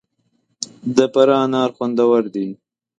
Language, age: Pashto, 19-29